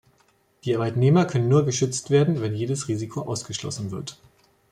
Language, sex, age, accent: German, male, 40-49, Deutschland Deutsch